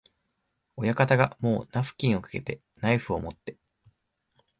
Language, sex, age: Japanese, male, 19-29